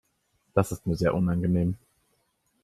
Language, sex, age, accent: German, male, 19-29, Deutschland Deutsch